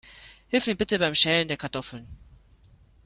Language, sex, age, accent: German, female, 19-29, Deutschland Deutsch